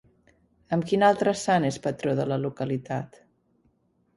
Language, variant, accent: Catalan, Central, central